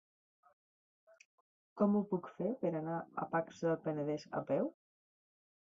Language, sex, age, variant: Catalan, female, 50-59, Central